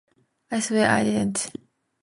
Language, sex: English, female